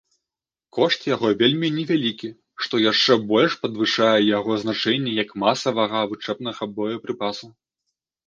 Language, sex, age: Belarusian, male, 19-29